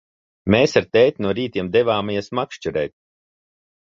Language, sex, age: Latvian, male, 30-39